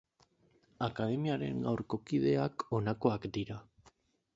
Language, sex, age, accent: Basque, male, 19-29, Mendebalekoa (Araba, Bizkaia, Gipuzkoako mendebaleko herri batzuk)